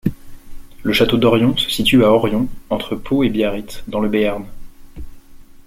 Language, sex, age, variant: French, male, 19-29, Français de métropole